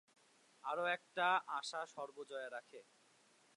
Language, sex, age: Bengali, male, 19-29